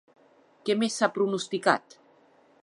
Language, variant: Catalan, Central